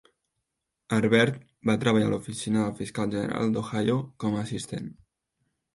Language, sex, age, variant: Catalan, male, 19-29, Central